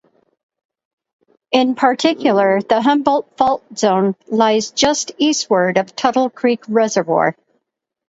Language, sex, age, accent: English, female, 60-69, United States English